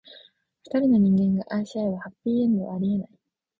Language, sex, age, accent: Japanese, female, 19-29, 標準語